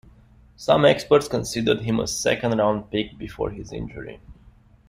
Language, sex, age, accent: English, male, 30-39, United States English